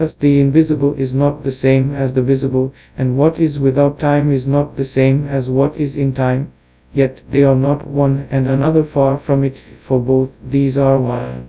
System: TTS, FastPitch